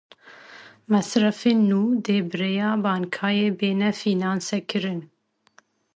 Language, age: Kurdish, 30-39